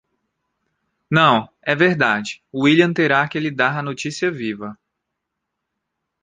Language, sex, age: Portuguese, male, 19-29